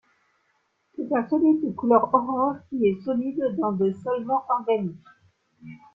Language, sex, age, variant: French, female, 50-59, Français de métropole